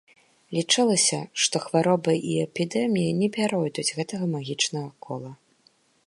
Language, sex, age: Belarusian, female, 19-29